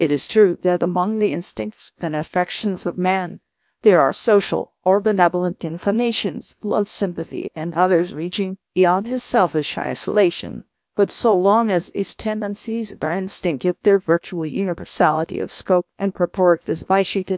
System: TTS, GlowTTS